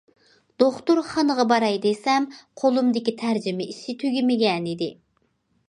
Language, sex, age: Uyghur, female, 19-29